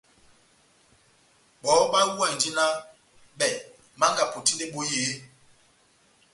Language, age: Batanga, 50-59